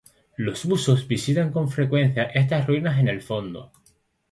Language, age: Spanish, 19-29